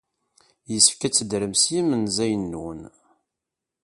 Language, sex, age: Kabyle, male, 30-39